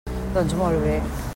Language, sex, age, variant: Catalan, female, 50-59, Central